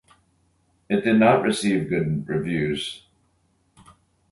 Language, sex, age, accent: English, male, 40-49, Canadian English